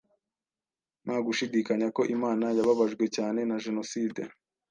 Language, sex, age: Kinyarwanda, male, 19-29